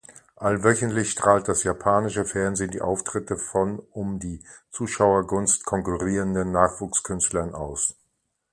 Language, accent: German, Deutschland Deutsch